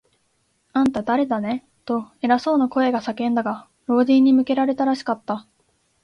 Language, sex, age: Japanese, female, 19-29